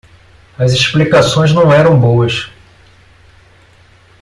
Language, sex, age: Portuguese, male, 40-49